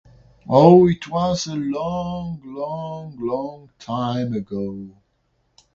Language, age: English, 60-69